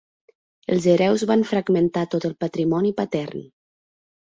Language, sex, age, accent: Catalan, female, 19-29, central; nord-occidental